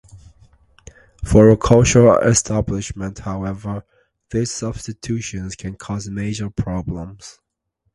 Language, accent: English, Canadian English